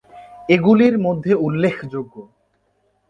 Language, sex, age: Bengali, male, under 19